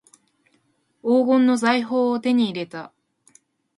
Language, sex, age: Japanese, female, 19-29